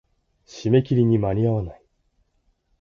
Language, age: Japanese, 19-29